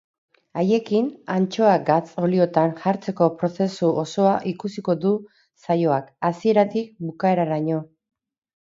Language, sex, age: Basque, female, 30-39